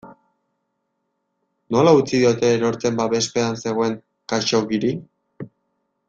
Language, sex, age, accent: Basque, male, 19-29, Erdialdekoa edo Nafarra (Gipuzkoa, Nafarroa)